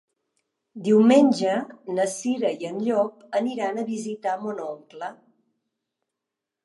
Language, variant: Catalan, Septentrional